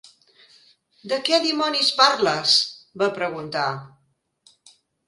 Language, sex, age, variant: Catalan, female, 60-69, Central